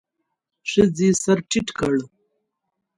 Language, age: Pashto, 19-29